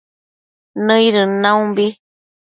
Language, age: Matsés, 30-39